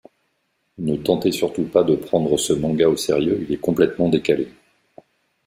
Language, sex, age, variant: French, male, 50-59, Français de métropole